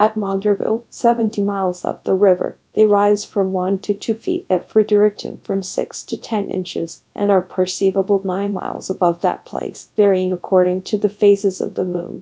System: TTS, GradTTS